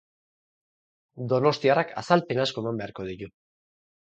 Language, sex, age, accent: Basque, male, 40-49, Mendebalekoa (Araba, Bizkaia, Gipuzkoako mendebaleko herri batzuk)